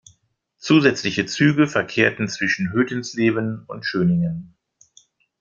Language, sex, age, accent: German, male, 50-59, Deutschland Deutsch